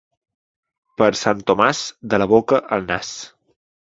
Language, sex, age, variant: Catalan, male, 19-29, Balear